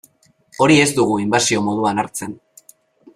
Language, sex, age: Basque, male, 19-29